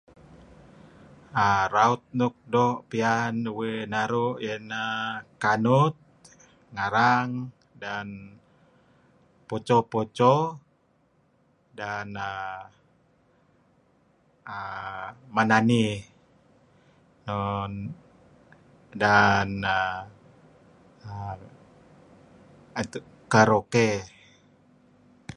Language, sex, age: Kelabit, male, 60-69